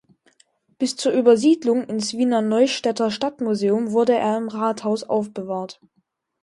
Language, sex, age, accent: German, male, under 19, Deutschland Deutsch